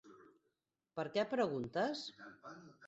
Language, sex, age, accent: Catalan, female, 40-49, gironí